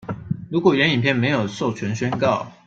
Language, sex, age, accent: Chinese, male, 19-29, 出生地：高雄市